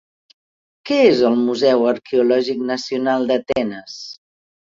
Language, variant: Catalan, Septentrional